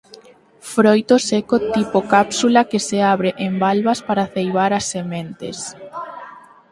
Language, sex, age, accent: Galician, female, under 19, Normativo (estándar)